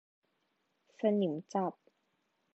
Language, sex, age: Thai, female, 19-29